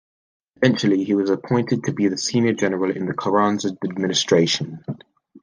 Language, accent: English, United States English